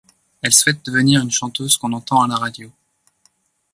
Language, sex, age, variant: French, male, 19-29, Français de métropole